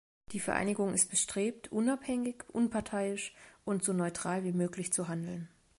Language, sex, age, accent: German, female, 30-39, Deutschland Deutsch